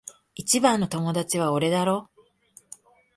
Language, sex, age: Japanese, female, 40-49